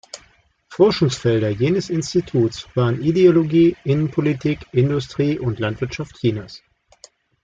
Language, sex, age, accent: German, male, 40-49, Deutschland Deutsch